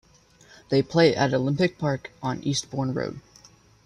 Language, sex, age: English, male, under 19